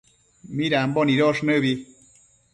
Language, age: Matsés, 40-49